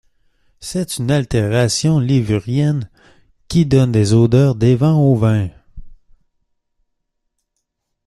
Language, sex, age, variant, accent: French, male, 19-29, Français d'Amérique du Nord, Français du Canada